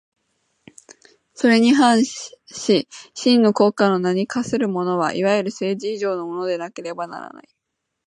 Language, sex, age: Japanese, female, 19-29